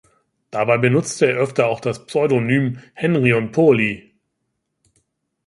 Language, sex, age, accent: German, male, 40-49, Deutschland Deutsch